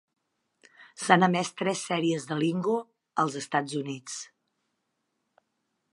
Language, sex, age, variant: Catalan, female, 40-49, Central